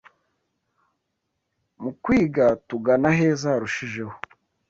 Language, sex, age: Kinyarwanda, male, 19-29